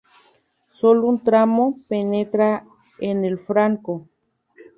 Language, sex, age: Spanish, female, 30-39